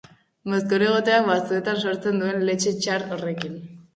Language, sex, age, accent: Basque, female, under 19, Mendebalekoa (Araba, Bizkaia, Gipuzkoako mendebaleko herri batzuk)